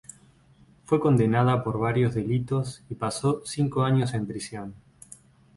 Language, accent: Spanish, Rioplatense: Argentina, Uruguay, este de Bolivia, Paraguay